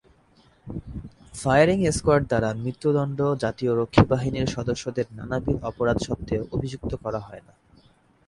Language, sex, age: Bengali, male, 19-29